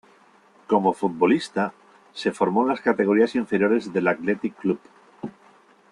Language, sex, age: Spanish, male, 50-59